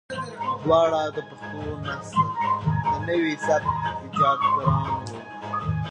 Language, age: Pashto, 19-29